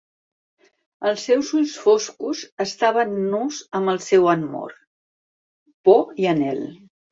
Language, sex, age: Catalan, female, 60-69